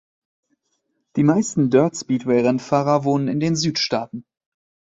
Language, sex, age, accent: German, male, 19-29, Deutschland Deutsch